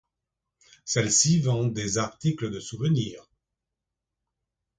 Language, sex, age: French, male, 60-69